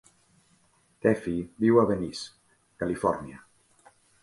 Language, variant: Catalan, Central